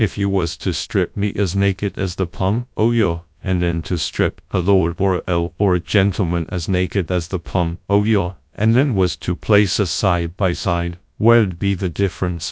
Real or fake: fake